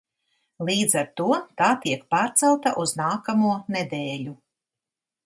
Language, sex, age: Latvian, female, 60-69